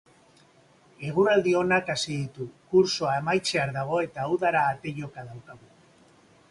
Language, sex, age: Basque, male, 50-59